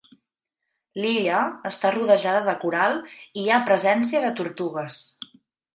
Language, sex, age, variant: Catalan, female, 30-39, Central